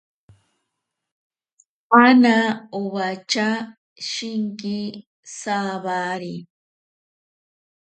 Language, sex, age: Ashéninka Perené, female, 40-49